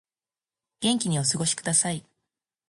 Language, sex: Japanese, female